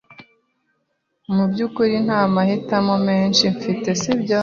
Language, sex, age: Kinyarwanda, female, 30-39